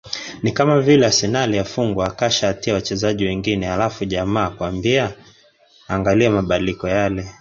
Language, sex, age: Swahili, male, 30-39